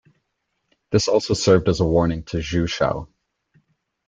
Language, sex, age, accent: English, male, 19-29, Irish English